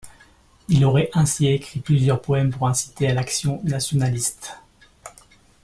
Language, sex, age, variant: French, male, 40-49, Français de métropole